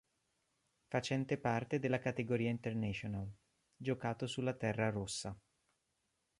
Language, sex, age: Italian, male, 19-29